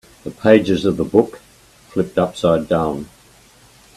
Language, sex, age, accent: English, male, 80-89, Australian English